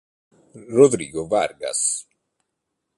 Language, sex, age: Italian, male, 30-39